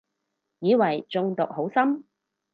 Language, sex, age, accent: Cantonese, female, 30-39, 广州音